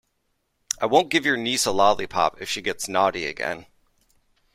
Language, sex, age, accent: English, male, 30-39, United States English